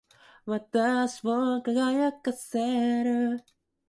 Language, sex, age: English, male, 19-29